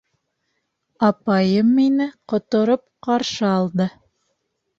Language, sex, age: Bashkir, female, 19-29